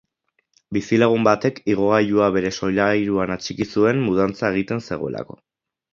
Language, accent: Basque, Erdialdekoa edo Nafarra (Gipuzkoa, Nafarroa)